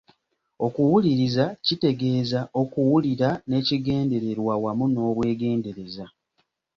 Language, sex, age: Ganda, male, 19-29